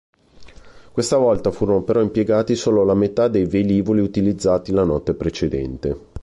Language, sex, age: Italian, male, 30-39